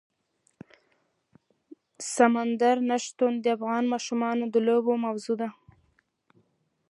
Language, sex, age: Pashto, female, 19-29